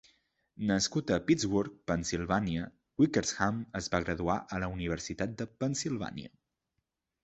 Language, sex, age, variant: Catalan, male, 19-29, Central